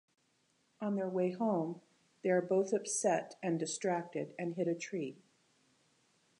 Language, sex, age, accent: English, female, 60-69, United States English